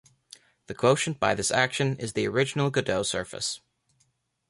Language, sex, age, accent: English, male, 19-29, United States English